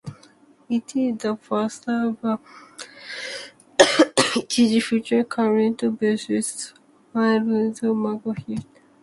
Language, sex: English, female